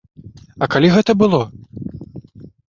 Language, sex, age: Belarusian, male, under 19